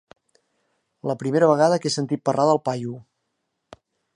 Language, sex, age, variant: Catalan, male, 50-59, Central